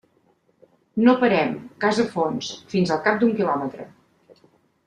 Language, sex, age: Catalan, female, 70-79